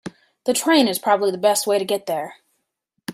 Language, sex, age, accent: English, female, 30-39, United States English